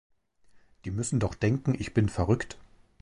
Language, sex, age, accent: German, male, 40-49, Deutschland Deutsch